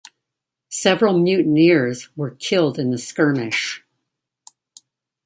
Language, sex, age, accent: English, female, 60-69, United States English